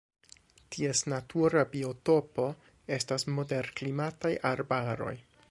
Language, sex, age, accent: Esperanto, male, 19-29, Internacia